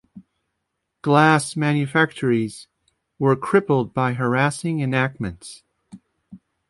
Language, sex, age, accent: English, male, 50-59, United States English